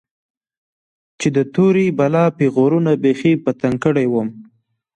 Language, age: Pashto, 19-29